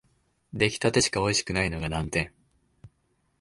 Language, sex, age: Japanese, male, 19-29